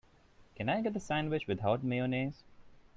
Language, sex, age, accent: English, male, 19-29, India and South Asia (India, Pakistan, Sri Lanka)